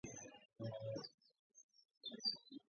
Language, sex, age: Georgian, male, under 19